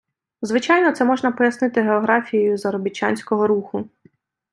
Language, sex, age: Ukrainian, female, 19-29